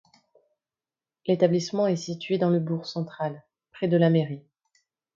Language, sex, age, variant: French, female, 30-39, Français de métropole